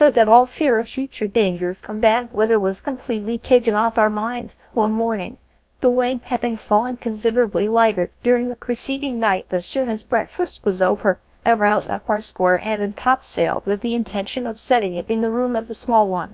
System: TTS, GlowTTS